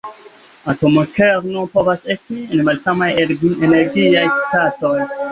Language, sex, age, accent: Esperanto, male, 19-29, Internacia